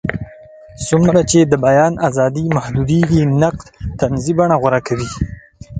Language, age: Pashto, under 19